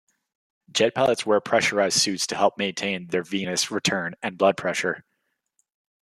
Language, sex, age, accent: English, male, 19-29, Canadian English